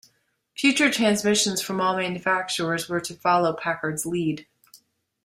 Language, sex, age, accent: English, female, 50-59, United States English